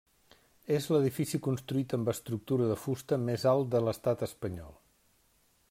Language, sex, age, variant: Catalan, male, 50-59, Central